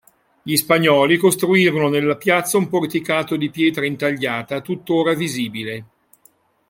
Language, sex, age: Italian, male, 60-69